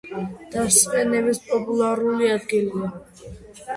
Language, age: Georgian, under 19